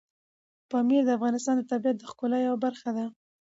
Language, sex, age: Pashto, female, 19-29